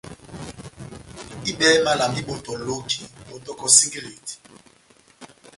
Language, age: Batanga, 50-59